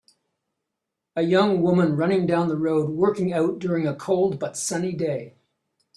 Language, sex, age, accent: English, male, 60-69, Canadian English